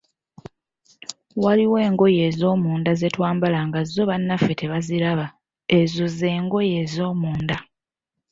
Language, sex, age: Ganda, female, 19-29